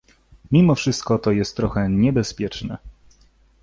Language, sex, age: Polish, male, 19-29